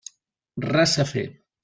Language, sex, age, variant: Catalan, male, 50-59, Balear